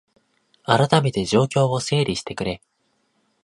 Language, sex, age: Japanese, male, 19-29